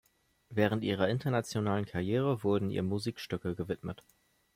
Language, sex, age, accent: German, male, 19-29, Deutschland Deutsch